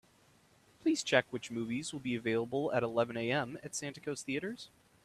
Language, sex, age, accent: English, male, 19-29, United States English